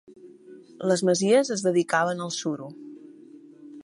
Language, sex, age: Catalan, female, 40-49